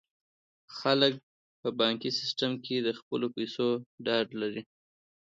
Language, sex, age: Pashto, male, 30-39